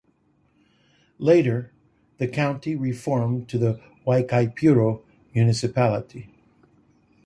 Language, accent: English, United States English